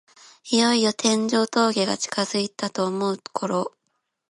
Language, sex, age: Japanese, female, under 19